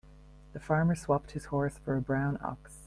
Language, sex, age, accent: English, female, 50-59, Irish English